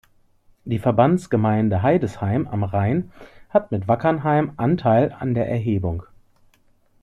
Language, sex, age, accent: German, male, 30-39, Deutschland Deutsch